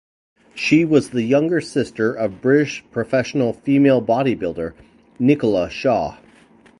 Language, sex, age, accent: English, male, 40-49, Canadian English